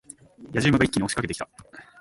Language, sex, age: Japanese, male, under 19